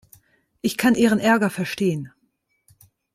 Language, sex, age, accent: German, female, 30-39, Deutschland Deutsch